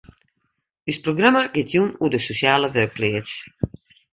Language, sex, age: Western Frisian, female, 50-59